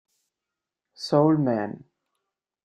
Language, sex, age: Italian, male, 19-29